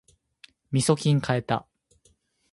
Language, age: Japanese, 19-29